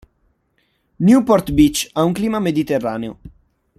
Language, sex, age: Italian, male, 19-29